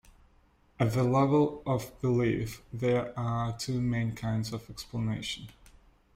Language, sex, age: English, male, 19-29